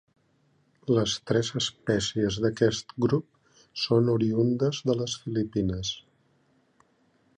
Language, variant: Catalan, Central